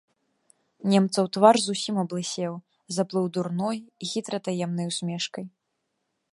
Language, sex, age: Belarusian, female, under 19